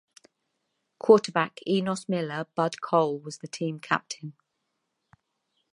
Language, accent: English, England English